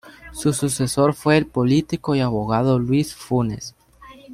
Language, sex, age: Spanish, male, 19-29